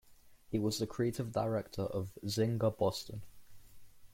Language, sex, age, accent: English, male, under 19, England English